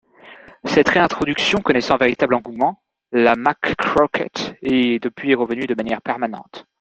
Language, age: French, 19-29